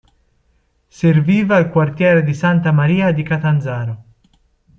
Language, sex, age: Italian, male, 30-39